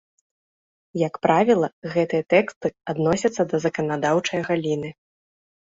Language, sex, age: Belarusian, female, 19-29